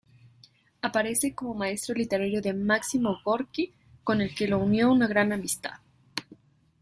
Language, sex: Spanish, female